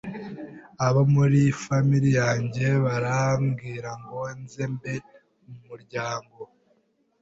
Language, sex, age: Kinyarwanda, male, 19-29